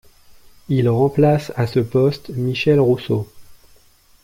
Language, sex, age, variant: French, male, 19-29, Français de métropole